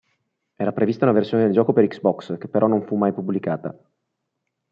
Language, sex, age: Italian, male, 30-39